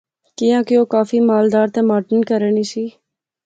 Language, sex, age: Pahari-Potwari, female, 19-29